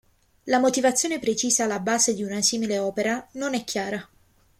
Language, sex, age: Italian, female, 19-29